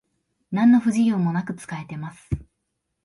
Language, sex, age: Japanese, female, 19-29